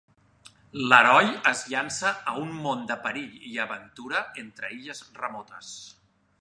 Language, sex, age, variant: Catalan, male, 40-49, Central